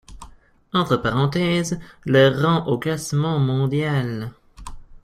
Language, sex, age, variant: French, male, 19-29, Français de métropole